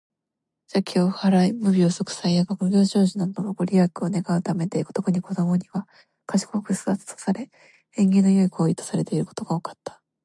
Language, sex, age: Japanese, female, 19-29